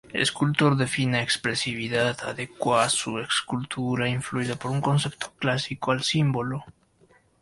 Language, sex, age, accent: Spanish, male, 19-29, Andino-Pacífico: Colombia, Perú, Ecuador, oeste de Bolivia y Venezuela andina